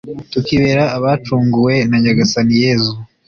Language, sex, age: Kinyarwanda, male, 19-29